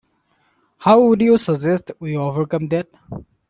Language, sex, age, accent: English, male, 19-29, India and South Asia (India, Pakistan, Sri Lanka)